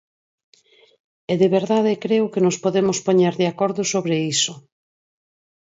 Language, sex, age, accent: Galician, female, 50-59, Normativo (estándar)